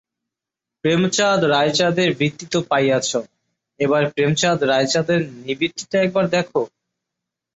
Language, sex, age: Bengali, male, 30-39